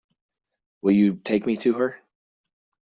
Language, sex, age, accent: English, male, 30-39, United States English